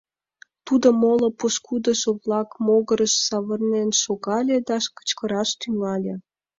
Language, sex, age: Mari, female, 19-29